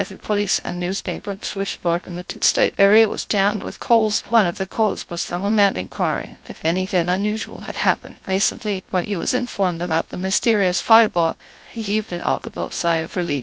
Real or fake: fake